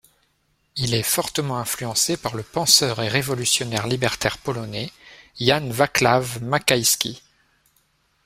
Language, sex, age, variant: French, male, 30-39, Français de métropole